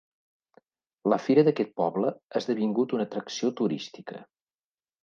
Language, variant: Catalan, Central